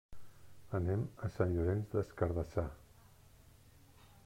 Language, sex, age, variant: Catalan, male, 40-49, Central